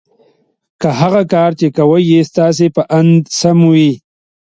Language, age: Pashto, 30-39